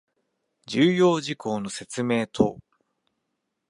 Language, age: Japanese, 40-49